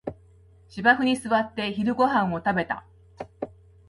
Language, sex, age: Japanese, female, 60-69